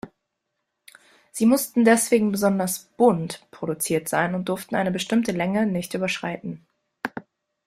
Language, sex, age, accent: German, female, 19-29, Deutschland Deutsch